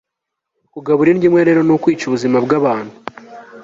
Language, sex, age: Kinyarwanda, male, 19-29